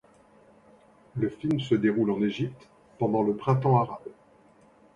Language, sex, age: French, male, 50-59